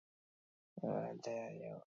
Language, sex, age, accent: Basque, female, 40-49, Mendebalekoa (Araba, Bizkaia, Gipuzkoako mendebaleko herri batzuk)